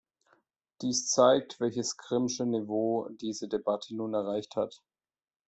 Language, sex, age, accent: German, male, 30-39, Deutschland Deutsch